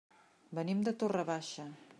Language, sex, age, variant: Catalan, female, 50-59, Central